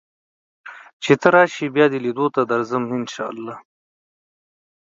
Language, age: Pashto, 30-39